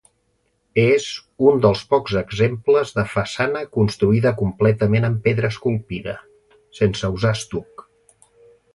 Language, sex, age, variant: Catalan, male, 50-59, Central